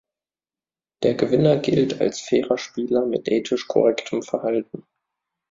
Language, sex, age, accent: German, male, 19-29, Deutschland Deutsch